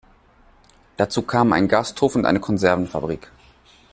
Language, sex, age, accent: German, male, 19-29, Deutschland Deutsch